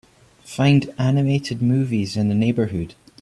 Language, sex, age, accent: English, male, 19-29, Scottish English